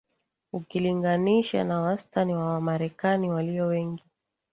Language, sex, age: Swahili, female, 30-39